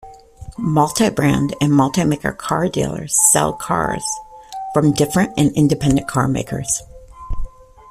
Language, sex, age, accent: English, female, 40-49, United States English